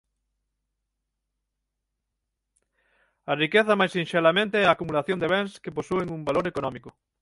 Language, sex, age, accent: Galician, male, 30-39, Atlántico (seseo e gheada); Central (gheada); Normativo (estándar)